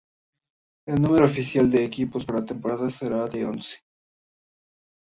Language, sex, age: Spanish, male, 19-29